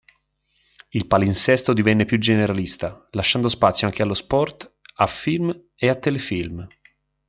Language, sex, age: Italian, male, 19-29